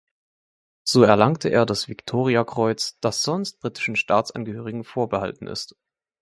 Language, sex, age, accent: German, male, 19-29, Deutschland Deutsch